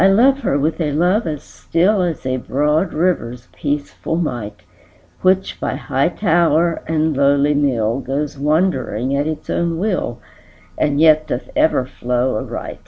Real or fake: real